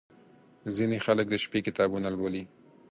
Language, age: Pashto, 19-29